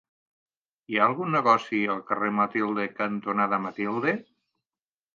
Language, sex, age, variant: Catalan, male, 50-59, Central